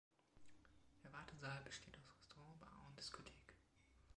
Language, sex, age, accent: German, male, 19-29, Deutschland Deutsch